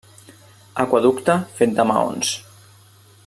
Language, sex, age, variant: Catalan, male, 30-39, Central